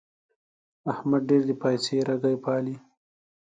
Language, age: Pashto, 19-29